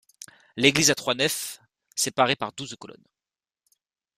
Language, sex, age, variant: French, male, 19-29, Français de métropole